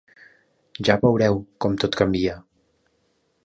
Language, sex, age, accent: Catalan, male, 30-39, central; septentrional